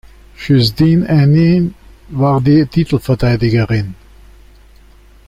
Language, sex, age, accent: German, male, 60-69, Österreichisches Deutsch